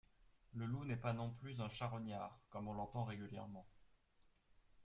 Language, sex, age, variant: French, male, 30-39, Français de métropole